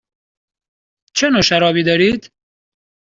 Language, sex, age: Persian, male, 19-29